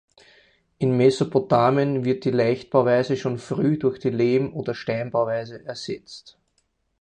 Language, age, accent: German, 30-39, Österreichisches Deutsch